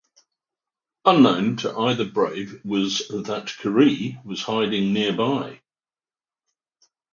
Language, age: English, 60-69